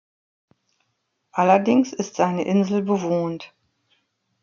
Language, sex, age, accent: German, female, 40-49, Deutschland Deutsch